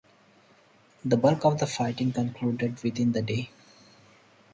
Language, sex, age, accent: English, male, 30-39, India and South Asia (India, Pakistan, Sri Lanka); Singaporean English